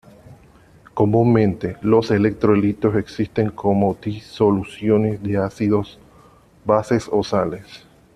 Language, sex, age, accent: Spanish, male, 30-39, Caribe: Cuba, Venezuela, Puerto Rico, República Dominicana, Panamá, Colombia caribeña, México caribeño, Costa del golfo de México